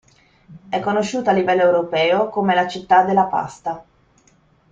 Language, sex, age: Italian, female, 40-49